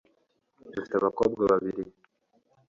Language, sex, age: Kinyarwanda, male, 19-29